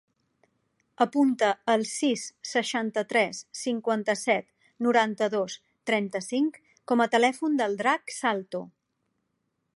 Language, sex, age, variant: Catalan, female, 40-49, Central